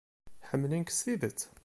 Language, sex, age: Kabyle, male, 30-39